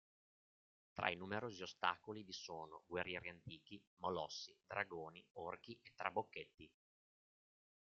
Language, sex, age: Italian, male, 50-59